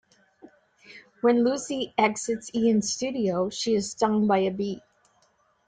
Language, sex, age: English, female, 60-69